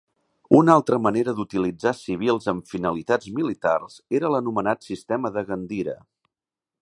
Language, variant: Catalan, Central